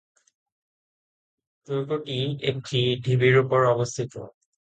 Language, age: Bengali, 19-29